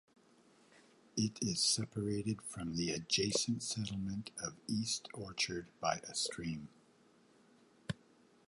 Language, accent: English, Canadian English